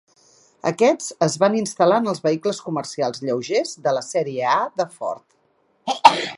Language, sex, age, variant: Catalan, female, 50-59, Central